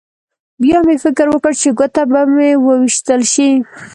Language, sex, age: Pashto, female, 19-29